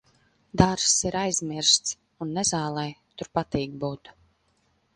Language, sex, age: Latvian, female, 19-29